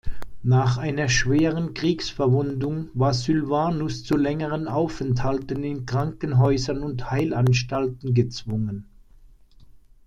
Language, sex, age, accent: German, male, 60-69, Deutschland Deutsch